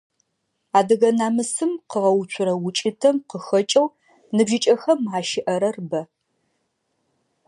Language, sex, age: Adyghe, female, 30-39